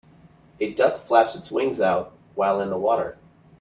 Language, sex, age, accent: English, male, 30-39, United States English